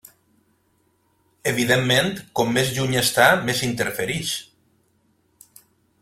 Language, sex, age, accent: Catalan, male, 40-49, valencià